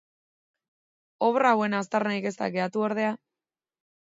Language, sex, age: Basque, female, 30-39